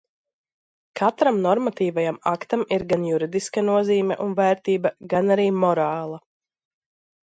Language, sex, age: Latvian, female, 19-29